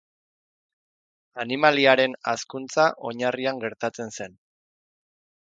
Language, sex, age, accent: Basque, male, 30-39, Erdialdekoa edo Nafarra (Gipuzkoa, Nafarroa)